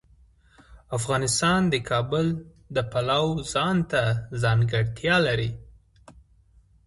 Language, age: Pashto, 19-29